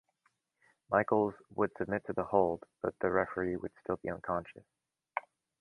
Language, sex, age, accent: English, male, 30-39, United States English